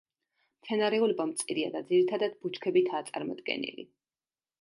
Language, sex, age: Georgian, female, 30-39